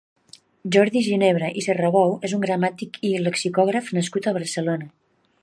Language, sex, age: Catalan, female, 40-49